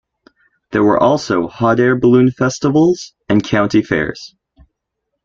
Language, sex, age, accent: English, male, under 19, Canadian English